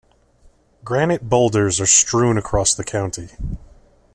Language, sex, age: English, male, 30-39